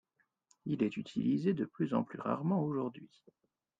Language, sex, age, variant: French, male, 30-39, Français de métropole